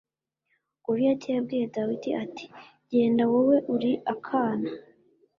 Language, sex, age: Kinyarwanda, female, under 19